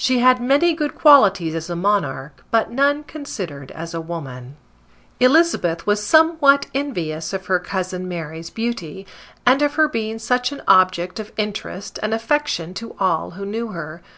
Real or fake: real